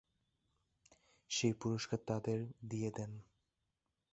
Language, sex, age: Bengali, male, 19-29